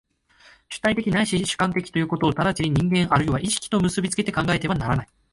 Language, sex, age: Japanese, male, 19-29